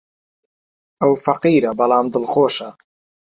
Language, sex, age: Central Kurdish, male, 19-29